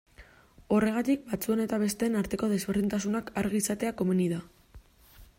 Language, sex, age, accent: Basque, female, 19-29, Mendebalekoa (Araba, Bizkaia, Gipuzkoako mendebaleko herri batzuk)